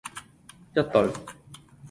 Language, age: Cantonese, 19-29